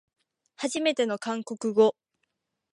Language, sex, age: Japanese, female, under 19